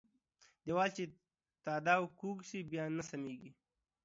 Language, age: Pashto, 19-29